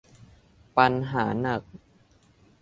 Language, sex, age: Thai, male, under 19